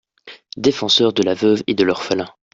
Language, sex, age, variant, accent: French, male, 19-29, Français d'Europe, Français de Suisse